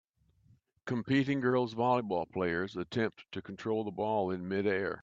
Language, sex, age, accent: English, male, 70-79, United States English